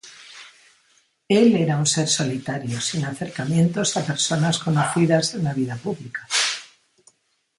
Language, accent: Spanish, España: Centro-Sur peninsular (Madrid, Toledo, Castilla-La Mancha)